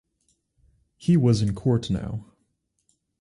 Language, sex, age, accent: English, male, 19-29, United States English